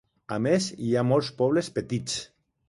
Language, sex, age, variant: Catalan, male, 50-59, Alacantí